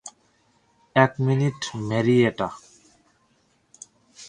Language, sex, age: Bengali, male, 30-39